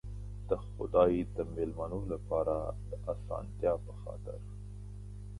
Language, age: Pashto, 40-49